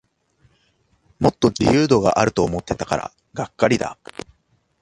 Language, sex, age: Japanese, male, 30-39